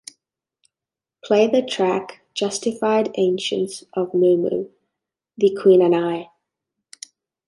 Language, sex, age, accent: English, female, under 19, Australian English